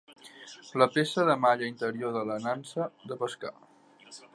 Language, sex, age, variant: Catalan, male, 19-29, Nord-Occidental